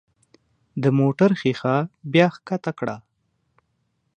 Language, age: Pashto, 19-29